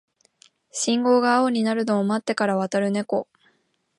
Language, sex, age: Japanese, female, 19-29